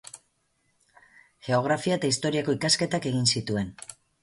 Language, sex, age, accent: Basque, female, 40-49, Mendebalekoa (Araba, Bizkaia, Gipuzkoako mendebaleko herri batzuk)